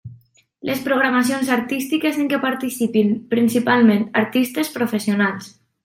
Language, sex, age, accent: Catalan, female, 19-29, valencià